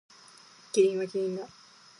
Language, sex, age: Japanese, female, 19-29